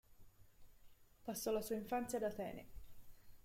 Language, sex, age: Italian, female, 19-29